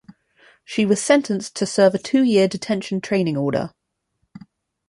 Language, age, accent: English, 30-39, England English